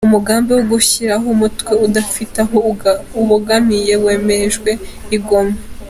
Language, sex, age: Kinyarwanda, female, under 19